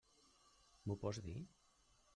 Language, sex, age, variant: Catalan, male, 50-59, Central